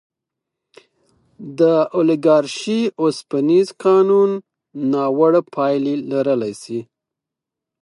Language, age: Pashto, 30-39